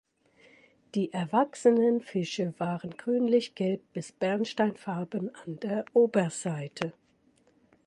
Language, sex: German, female